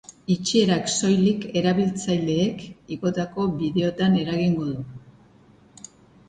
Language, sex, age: Basque, female, 50-59